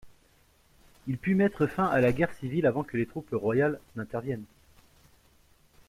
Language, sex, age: French, male, 30-39